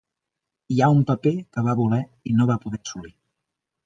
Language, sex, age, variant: Catalan, male, 40-49, Central